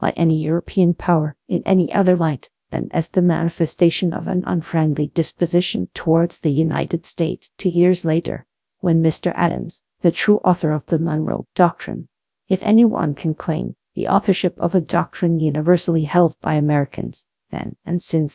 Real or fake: fake